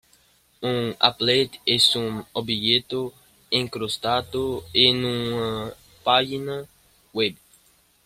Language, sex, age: Spanish, male, under 19